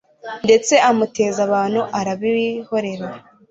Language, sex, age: Kinyarwanda, female, 19-29